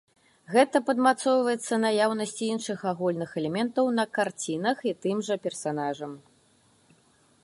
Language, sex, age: Belarusian, female, 30-39